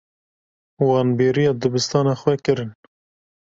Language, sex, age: Kurdish, male, 30-39